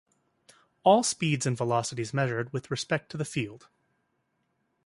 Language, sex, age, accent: English, male, 30-39, United States English